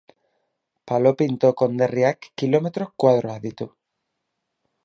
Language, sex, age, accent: Basque, male, 30-39, Mendebalekoa (Araba, Bizkaia, Gipuzkoako mendebaleko herri batzuk)